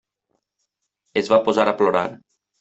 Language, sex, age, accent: Catalan, male, 30-39, valencià